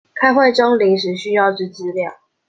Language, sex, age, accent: Chinese, female, 19-29, 出生地：彰化縣